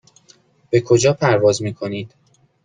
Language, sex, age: Persian, male, 19-29